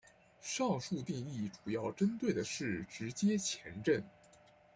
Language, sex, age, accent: Chinese, male, 19-29, 出生地：上海市